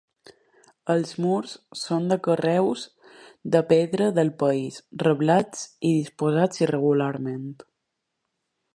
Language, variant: Catalan, Balear